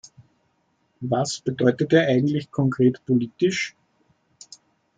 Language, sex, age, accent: German, male, 40-49, Österreichisches Deutsch